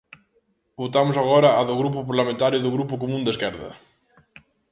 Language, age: Galician, 19-29